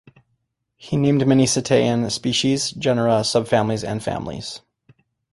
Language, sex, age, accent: English, male, 19-29, United States English